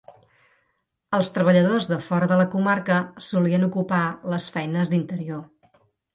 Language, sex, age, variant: Catalan, female, 40-49, Central